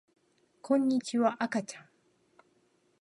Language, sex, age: Japanese, female, 50-59